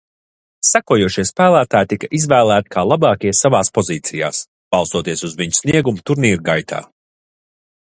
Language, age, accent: Latvian, 30-39, nav